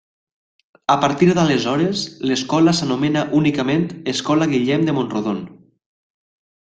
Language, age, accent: Catalan, under 19, valencià